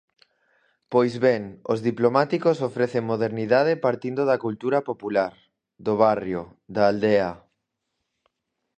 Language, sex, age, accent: Galician, male, 19-29, Normativo (estándar)